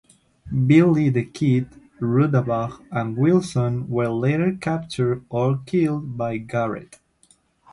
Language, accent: English, England English